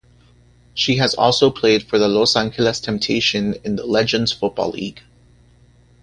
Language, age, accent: English, 30-39, United States English